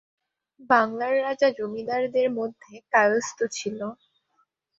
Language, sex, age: Bengali, male, under 19